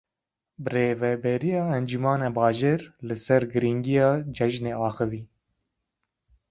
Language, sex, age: Kurdish, male, 19-29